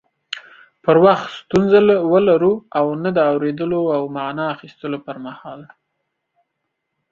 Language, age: Pashto, under 19